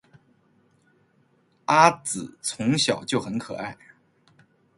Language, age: Chinese, 30-39